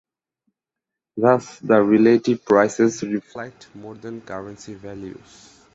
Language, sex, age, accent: English, male, 19-29, United States English